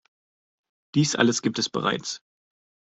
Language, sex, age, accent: German, male, 30-39, Deutschland Deutsch